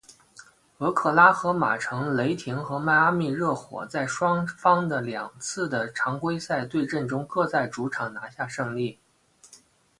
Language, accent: Chinese, 出生地：山东省